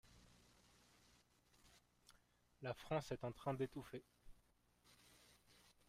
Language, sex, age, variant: French, male, 19-29, Français de métropole